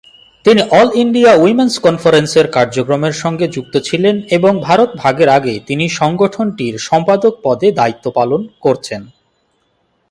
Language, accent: Bengali, Standard Bengali